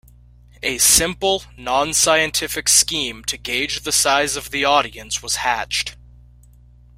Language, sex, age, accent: English, male, under 19, United States English